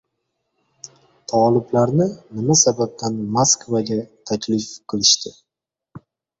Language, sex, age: Uzbek, male, under 19